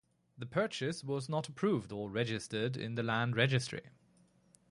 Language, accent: English, United States English